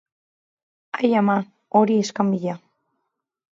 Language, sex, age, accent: Basque, female, 19-29, Mendebalekoa (Araba, Bizkaia, Gipuzkoako mendebaleko herri batzuk)